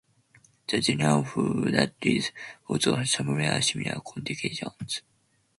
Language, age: English, under 19